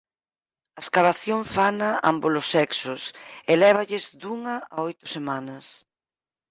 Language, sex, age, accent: Galician, female, 50-59, Central (sen gheada)